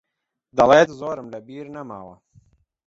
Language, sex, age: Central Kurdish, male, 30-39